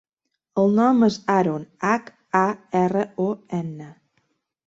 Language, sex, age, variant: Catalan, female, 40-49, Balear